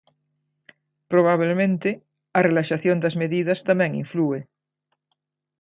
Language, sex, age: Galician, female, 60-69